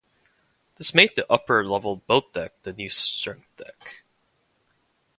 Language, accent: English, United States English